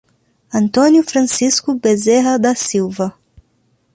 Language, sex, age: Portuguese, female, 30-39